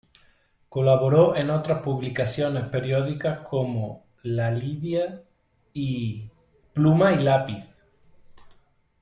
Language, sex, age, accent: Spanish, male, 19-29, España: Sur peninsular (Andalucia, Extremadura, Murcia)